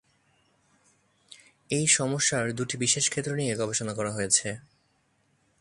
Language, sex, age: Bengali, male, 19-29